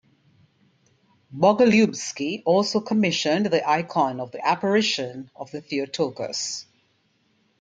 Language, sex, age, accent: English, female, 60-69, West Indies and Bermuda (Bahamas, Bermuda, Jamaica, Trinidad)